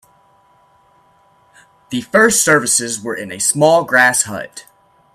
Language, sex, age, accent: English, male, 19-29, Irish English